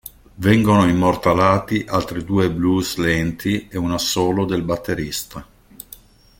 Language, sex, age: Italian, male, 50-59